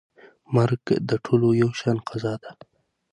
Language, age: Pashto, 19-29